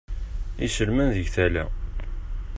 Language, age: Kabyle, 30-39